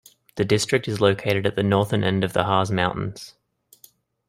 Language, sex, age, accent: English, male, 19-29, Australian English